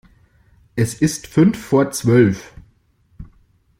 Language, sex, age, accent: German, male, 40-49, Deutschland Deutsch